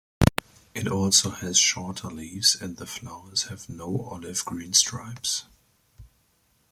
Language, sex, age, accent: English, male, 19-29, United States English